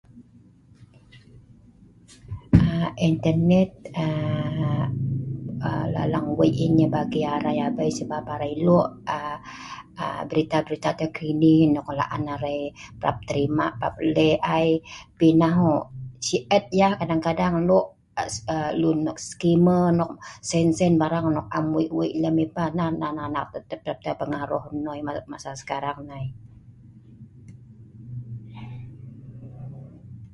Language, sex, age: Sa'ban, female, 50-59